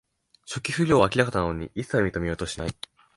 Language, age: Japanese, 19-29